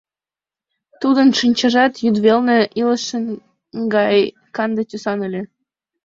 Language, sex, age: Mari, female, 19-29